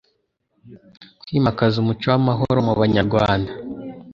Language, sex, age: Kinyarwanda, male, under 19